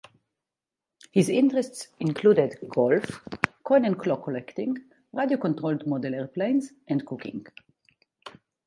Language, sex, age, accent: English, female, 40-49, Israeli